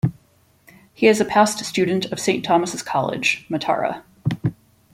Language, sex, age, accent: English, female, 40-49, United States English